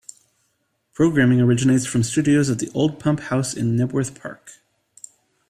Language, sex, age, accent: English, male, 30-39, United States English